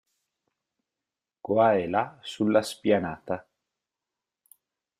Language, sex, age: Italian, male, 19-29